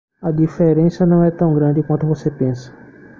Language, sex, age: Portuguese, male, 30-39